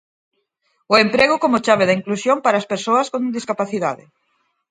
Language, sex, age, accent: Galician, female, 30-39, Normativo (estándar)